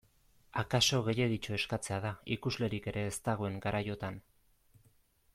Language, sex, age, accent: Basque, male, 19-29, Erdialdekoa edo Nafarra (Gipuzkoa, Nafarroa)